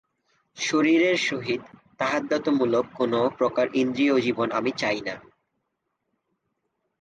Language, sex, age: Bengali, male, 19-29